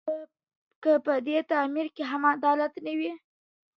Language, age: Pashto, under 19